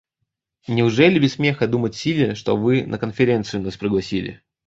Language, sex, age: Russian, male, 19-29